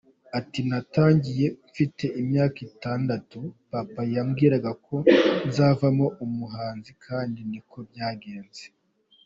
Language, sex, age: Kinyarwanda, male, 19-29